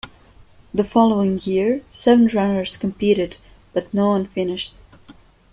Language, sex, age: English, female, 19-29